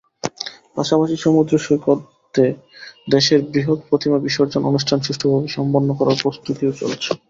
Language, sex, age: Bengali, male, 19-29